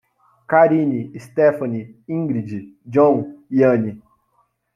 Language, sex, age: Portuguese, male, 19-29